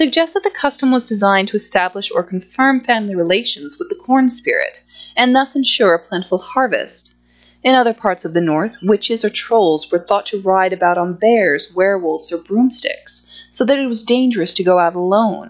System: none